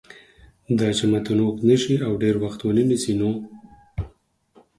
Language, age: Pashto, 30-39